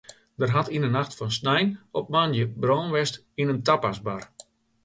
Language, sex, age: Western Frisian, male, 50-59